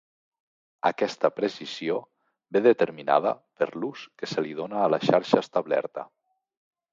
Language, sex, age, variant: Catalan, male, 40-49, Central